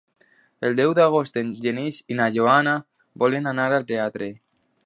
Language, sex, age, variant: Catalan, male, under 19, Alacantí